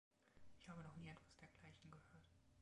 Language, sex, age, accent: German, male, 19-29, Deutschland Deutsch